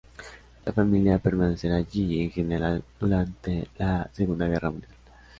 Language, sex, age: Spanish, male, 19-29